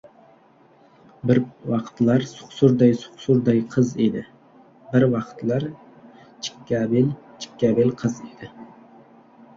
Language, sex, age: Uzbek, male, 19-29